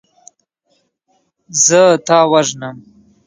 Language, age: Pashto, 19-29